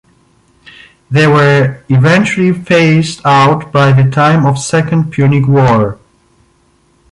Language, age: English, 50-59